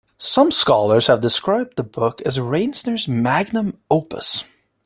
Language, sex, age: English, male, 19-29